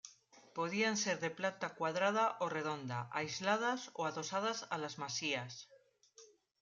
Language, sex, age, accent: Spanish, female, 50-59, España: Norte peninsular (Asturias, Castilla y León, Cantabria, País Vasco, Navarra, Aragón, La Rioja, Guadalajara, Cuenca)